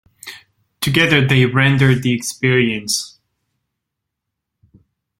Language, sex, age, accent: English, male, 30-39, United States English